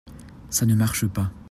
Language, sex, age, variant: French, male, under 19, Français de métropole